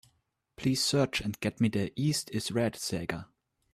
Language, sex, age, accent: English, male, 19-29, United States English